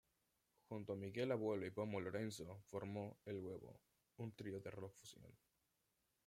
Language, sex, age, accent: Spanish, male, under 19, México